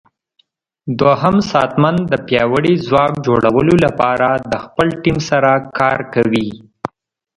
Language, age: Pashto, 30-39